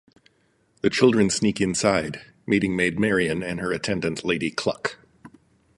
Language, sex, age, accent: English, male, 50-59, United States English